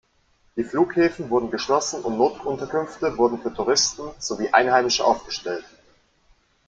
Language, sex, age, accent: German, male, 19-29, Deutschland Deutsch